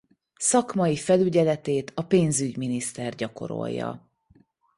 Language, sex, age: Hungarian, female, 30-39